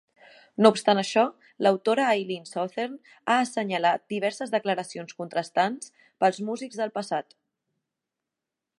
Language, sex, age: Catalan, female, 19-29